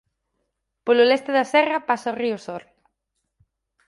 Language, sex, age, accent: Galician, female, 19-29, Atlántico (seseo e gheada)